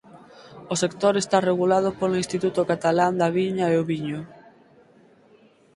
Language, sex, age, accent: Galician, female, 19-29, Atlántico (seseo e gheada)